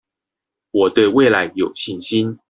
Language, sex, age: Chinese, male, 19-29